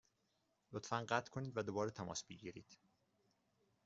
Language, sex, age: Persian, male, 19-29